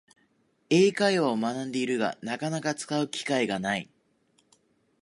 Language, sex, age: Japanese, male, 19-29